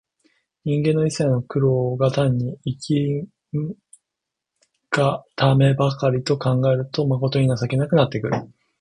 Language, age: Japanese, 19-29